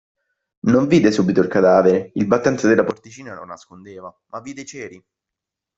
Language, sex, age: Italian, male, 19-29